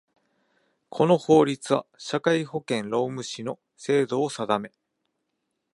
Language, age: Japanese, 40-49